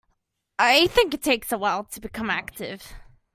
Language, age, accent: English, under 19, Australian English